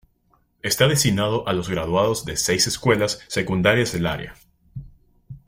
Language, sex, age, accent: Spanish, male, 19-29, Andino-Pacífico: Colombia, Perú, Ecuador, oeste de Bolivia y Venezuela andina